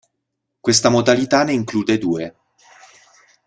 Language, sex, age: Italian, male, 30-39